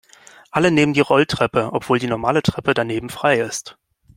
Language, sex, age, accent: German, male, 19-29, Deutschland Deutsch